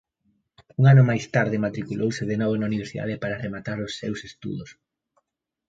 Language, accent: Galician, Central (gheada)